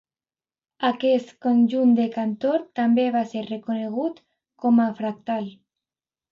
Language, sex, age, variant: Catalan, female, under 19, Alacantí